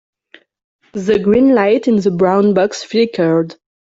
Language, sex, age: English, female, 19-29